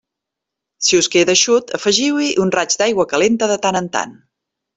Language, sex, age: Catalan, female, 40-49